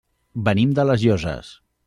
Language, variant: Catalan, Central